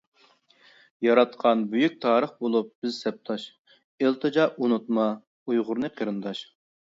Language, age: Uyghur, 30-39